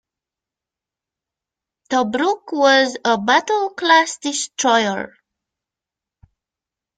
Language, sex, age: English, female, 50-59